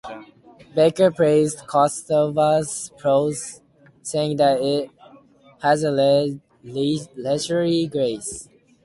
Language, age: English, under 19